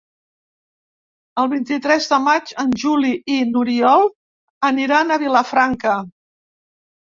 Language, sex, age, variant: Catalan, female, 70-79, Central